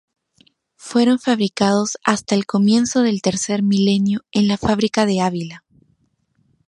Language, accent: Spanish, Andino-Pacífico: Colombia, Perú, Ecuador, oeste de Bolivia y Venezuela andina